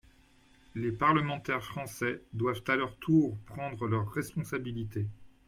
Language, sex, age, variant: French, male, 50-59, Français de métropole